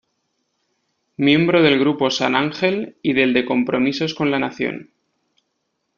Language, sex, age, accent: Spanish, male, 30-39, España: Norte peninsular (Asturias, Castilla y León, Cantabria, País Vasco, Navarra, Aragón, La Rioja, Guadalajara, Cuenca)